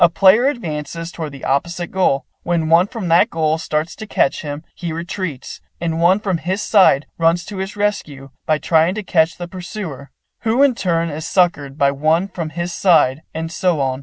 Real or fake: real